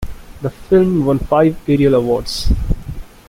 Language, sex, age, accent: English, male, 19-29, India and South Asia (India, Pakistan, Sri Lanka)